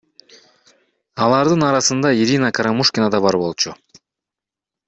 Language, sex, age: Kyrgyz, male, 30-39